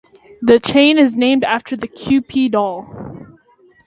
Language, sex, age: English, female, under 19